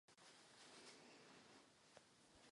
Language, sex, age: Czech, female, 30-39